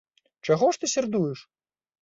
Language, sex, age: Belarusian, male, 30-39